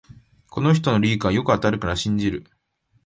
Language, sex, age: Japanese, male, 19-29